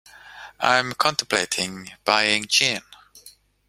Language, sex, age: English, male, 40-49